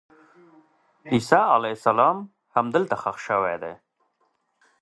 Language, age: Pashto, 30-39